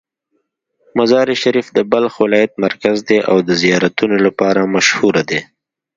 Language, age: Pashto, 30-39